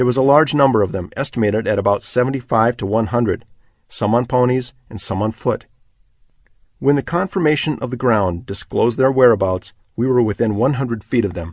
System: none